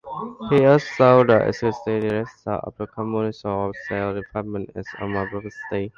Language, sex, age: English, male, 30-39